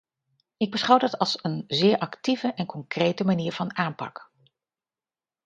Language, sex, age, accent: Dutch, female, 50-59, Nederlands Nederlands